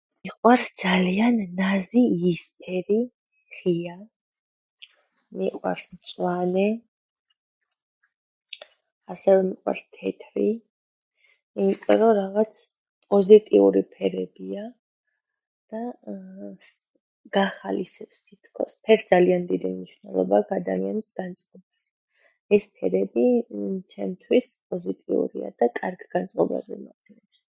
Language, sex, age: Georgian, female, 30-39